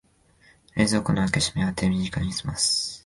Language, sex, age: Japanese, male, 19-29